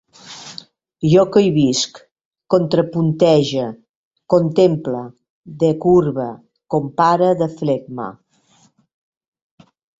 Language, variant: Catalan, Septentrional